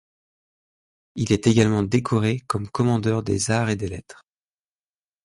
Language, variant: French, Français de métropole